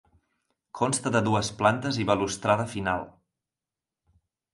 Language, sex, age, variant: Catalan, male, 19-29, Central